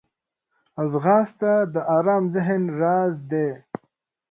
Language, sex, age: Pashto, male, 30-39